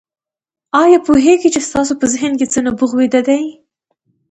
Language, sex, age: Pashto, female, under 19